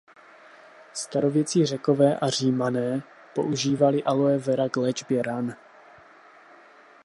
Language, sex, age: Czech, male, 30-39